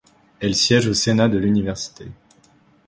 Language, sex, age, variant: French, male, 19-29, Français de métropole